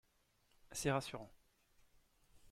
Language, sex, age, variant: French, male, 40-49, Français de métropole